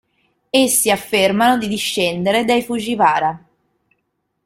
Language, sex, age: Italian, female, 30-39